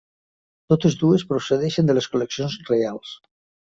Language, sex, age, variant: Catalan, male, 50-59, Nord-Occidental